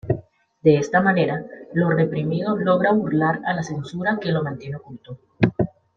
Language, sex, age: Spanish, female, 30-39